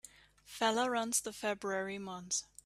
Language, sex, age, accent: English, female, 19-29, United States English